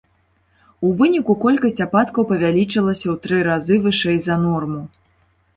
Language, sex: Belarusian, female